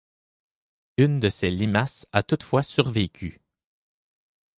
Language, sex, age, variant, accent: French, male, 30-39, Français d'Amérique du Nord, Français du Canada